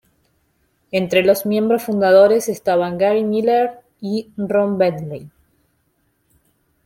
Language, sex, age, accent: Spanish, female, 19-29, Rioplatense: Argentina, Uruguay, este de Bolivia, Paraguay